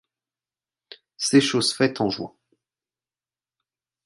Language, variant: French, Français de métropole